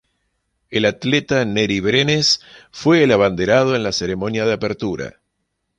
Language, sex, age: Spanish, male, 50-59